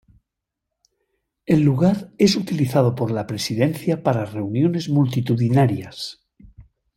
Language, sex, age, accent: Spanish, male, 60-69, España: Norte peninsular (Asturias, Castilla y León, Cantabria, País Vasco, Navarra, Aragón, La Rioja, Guadalajara, Cuenca)